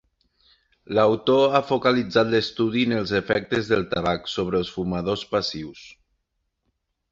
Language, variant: Catalan, Septentrional